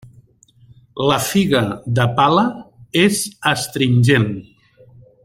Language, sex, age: Catalan, male, 50-59